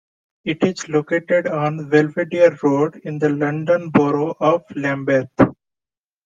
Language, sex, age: English, male, 19-29